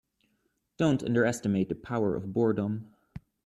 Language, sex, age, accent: English, male, 19-29, Canadian English